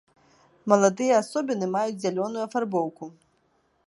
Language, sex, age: Belarusian, female, 30-39